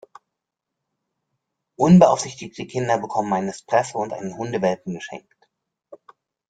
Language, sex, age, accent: German, male, 50-59, Deutschland Deutsch